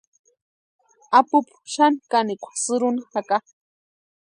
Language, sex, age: Western Highland Purepecha, female, 19-29